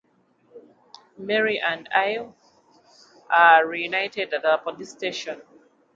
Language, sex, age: English, female, 30-39